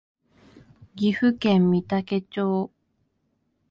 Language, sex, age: Japanese, female, 19-29